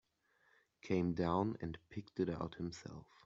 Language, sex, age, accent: English, male, 19-29, United States English